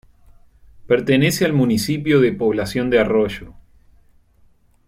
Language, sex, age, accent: Spanish, male, 19-29, Rioplatense: Argentina, Uruguay, este de Bolivia, Paraguay